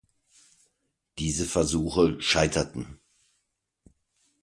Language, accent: German, Deutschland Deutsch